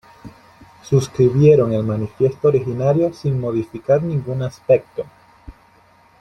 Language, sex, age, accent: Spanish, male, 19-29, Caribe: Cuba, Venezuela, Puerto Rico, República Dominicana, Panamá, Colombia caribeña, México caribeño, Costa del golfo de México